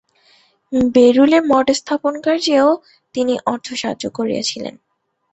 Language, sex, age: Bengali, female, 19-29